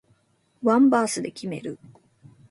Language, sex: Japanese, female